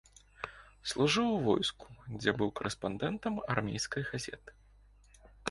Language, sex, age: Belarusian, male, 19-29